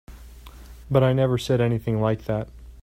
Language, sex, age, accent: English, male, 30-39, United States English